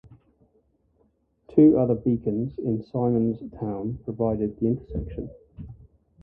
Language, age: English, 40-49